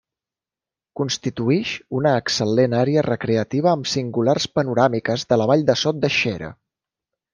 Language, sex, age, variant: Catalan, male, 30-39, Central